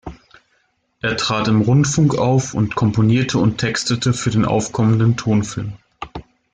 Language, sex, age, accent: German, male, 30-39, Deutschland Deutsch